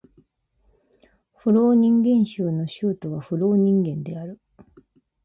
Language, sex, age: Japanese, female, 30-39